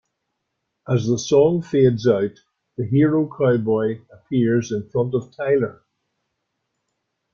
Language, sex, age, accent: English, male, 70-79, Irish English